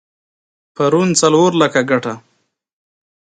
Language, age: Pashto, 19-29